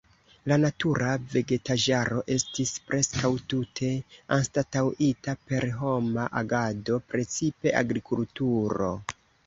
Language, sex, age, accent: Esperanto, female, 19-29, Internacia